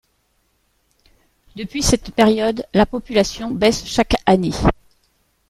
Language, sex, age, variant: French, female, 40-49, Français de métropole